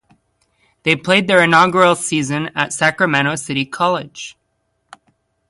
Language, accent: English, United States English